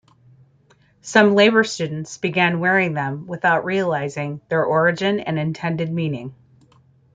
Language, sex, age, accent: English, female, 40-49, United States English